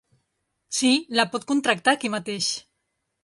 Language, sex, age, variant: Catalan, female, 40-49, Central